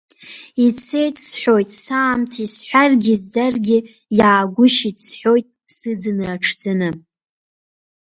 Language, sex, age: Abkhazian, female, 19-29